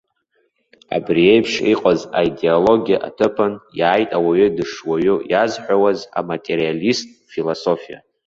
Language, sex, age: Abkhazian, male, under 19